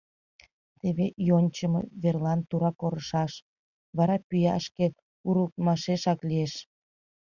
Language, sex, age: Mari, female, 30-39